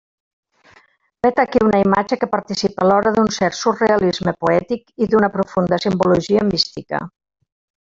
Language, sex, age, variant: Catalan, female, 60-69, Central